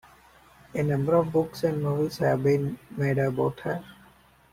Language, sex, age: English, male, 19-29